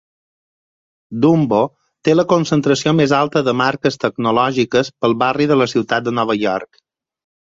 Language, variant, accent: Catalan, Balear, mallorquí